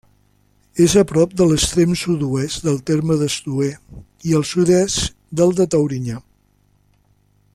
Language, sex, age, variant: Catalan, male, 60-69, Central